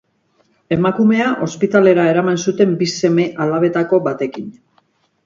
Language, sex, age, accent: Basque, female, 50-59, Mendebalekoa (Araba, Bizkaia, Gipuzkoako mendebaleko herri batzuk)